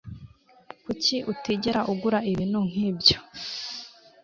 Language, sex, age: Kinyarwanda, female, 19-29